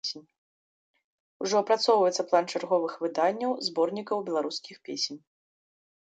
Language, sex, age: Belarusian, female, 19-29